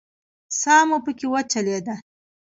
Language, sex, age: Pashto, female, 19-29